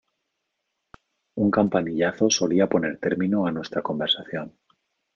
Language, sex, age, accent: Spanish, male, 30-39, España: Centro-Sur peninsular (Madrid, Toledo, Castilla-La Mancha)